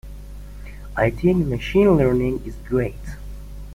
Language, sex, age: English, male, 19-29